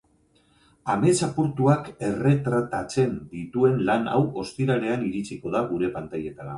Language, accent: Basque, Mendebalekoa (Araba, Bizkaia, Gipuzkoako mendebaleko herri batzuk)